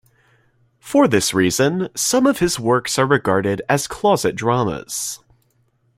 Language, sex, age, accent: English, male, under 19, United States English